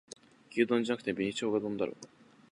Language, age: Japanese, under 19